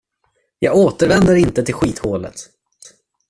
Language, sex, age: Swedish, male, 19-29